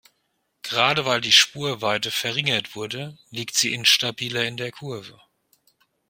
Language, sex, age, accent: German, male, 50-59, Deutschland Deutsch